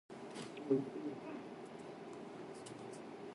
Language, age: Chinese, 19-29